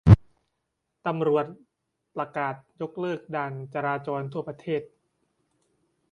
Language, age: Thai, 19-29